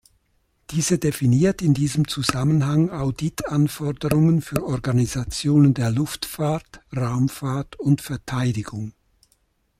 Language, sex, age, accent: German, male, 70-79, Schweizerdeutsch